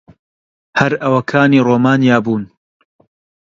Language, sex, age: Central Kurdish, male, 19-29